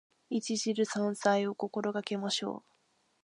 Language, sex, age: Japanese, female, 19-29